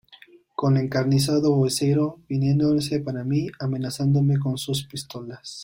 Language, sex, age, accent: Spanish, male, 19-29, México